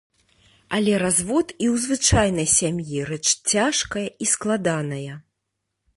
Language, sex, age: Belarusian, female, 40-49